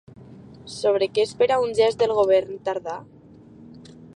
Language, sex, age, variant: Catalan, female, under 19, Alacantí